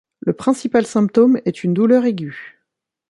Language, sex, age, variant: French, female, 30-39, Français de métropole